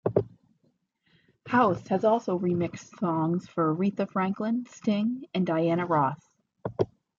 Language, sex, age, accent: English, female, 30-39, United States English